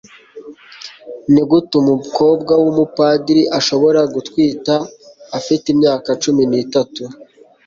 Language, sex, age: Kinyarwanda, male, 40-49